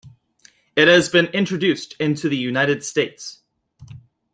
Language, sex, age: English, male, 19-29